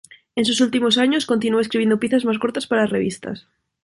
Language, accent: Spanish, España: Norte peninsular (Asturias, Castilla y León, Cantabria, País Vasco, Navarra, Aragón, La Rioja, Guadalajara, Cuenca)